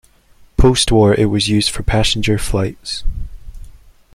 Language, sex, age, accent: English, male, under 19, Scottish English